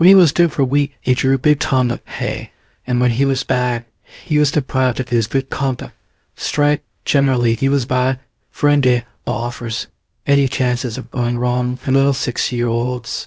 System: TTS, VITS